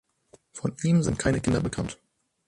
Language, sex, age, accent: German, female, 19-29, Deutschland Deutsch